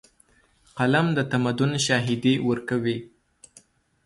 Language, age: Pashto, 19-29